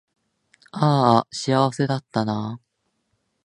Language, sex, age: Japanese, male, 19-29